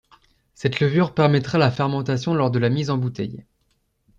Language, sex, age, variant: French, male, under 19, Français de métropole